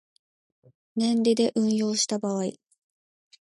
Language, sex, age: Japanese, female, 19-29